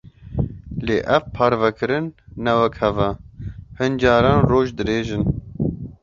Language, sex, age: Kurdish, male, 19-29